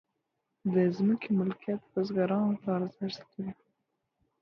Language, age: Pashto, under 19